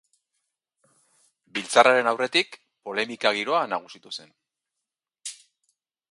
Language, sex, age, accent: Basque, male, 40-49, Erdialdekoa edo Nafarra (Gipuzkoa, Nafarroa)